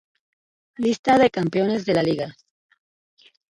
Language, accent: Spanish, México